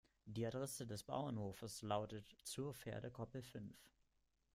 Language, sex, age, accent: German, male, 19-29, Deutschland Deutsch